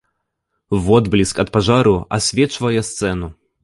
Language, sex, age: Belarusian, male, 19-29